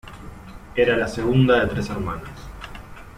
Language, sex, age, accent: Spanish, male, 30-39, Rioplatense: Argentina, Uruguay, este de Bolivia, Paraguay